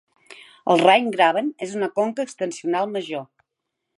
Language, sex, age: Catalan, female, 60-69